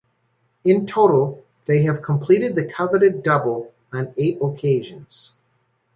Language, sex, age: English, male, 40-49